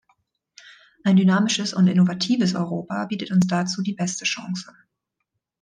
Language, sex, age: German, female, 30-39